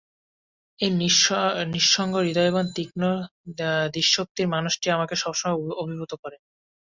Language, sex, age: Bengali, male, 19-29